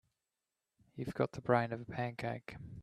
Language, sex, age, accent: English, male, 30-39, Australian English